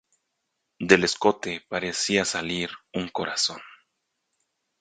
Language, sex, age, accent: Spanish, male, 40-49, México